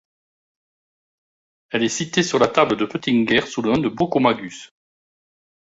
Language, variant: French, Français de métropole